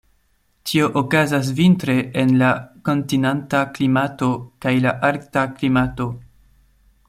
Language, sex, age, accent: Esperanto, male, 19-29, Internacia